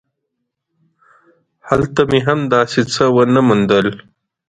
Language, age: Pashto, 30-39